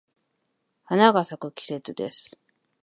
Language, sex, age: Japanese, female, 40-49